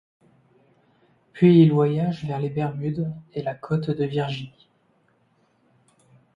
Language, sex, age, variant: French, male, 19-29, Français de métropole